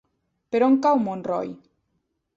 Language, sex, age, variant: Catalan, female, 19-29, Nord-Occidental